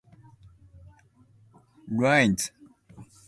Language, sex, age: English, male, 19-29